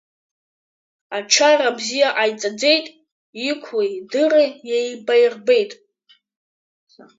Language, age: Abkhazian, under 19